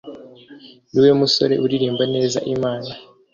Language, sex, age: Kinyarwanda, male, 19-29